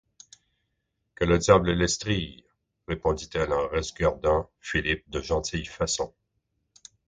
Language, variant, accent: French, Français d'Amérique du Nord, Français du Canada